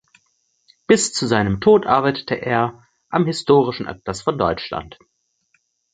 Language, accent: German, Deutschland Deutsch